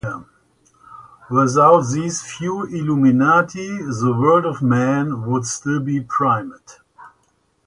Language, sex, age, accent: English, male, 50-59, United States English